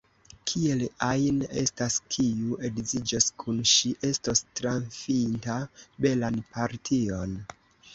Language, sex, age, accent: Esperanto, male, 19-29, Internacia